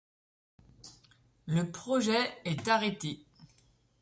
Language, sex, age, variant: French, female, 30-39, Français de métropole